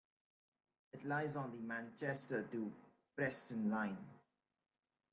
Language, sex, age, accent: English, male, 19-29, United States English